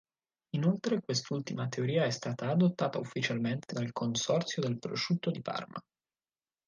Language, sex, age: Italian, male, 19-29